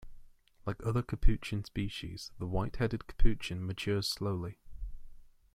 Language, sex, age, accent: English, male, 19-29, England English